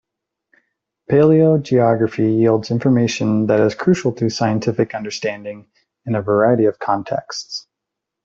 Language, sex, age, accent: English, male, 30-39, United States English